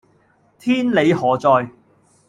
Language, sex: Cantonese, male